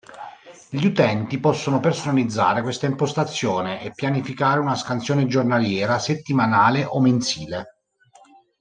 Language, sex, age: Italian, male, 40-49